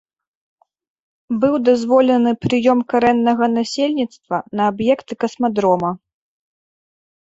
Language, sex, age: Belarusian, female, 30-39